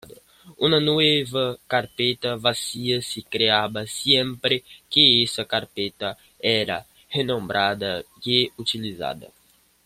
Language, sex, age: Spanish, male, under 19